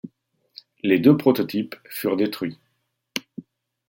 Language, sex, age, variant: French, male, 40-49, Français de métropole